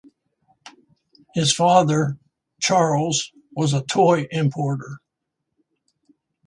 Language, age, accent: English, 60-69, United States English